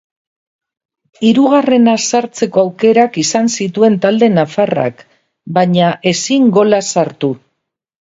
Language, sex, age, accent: Basque, female, 60-69, Mendebalekoa (Araba, Bizkaia, Gipuzkoako mendebaleko herri batzuk)